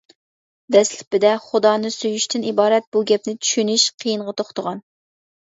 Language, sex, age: Uyghur, female, 19-29